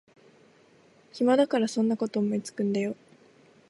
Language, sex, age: Japanese, female, 19-29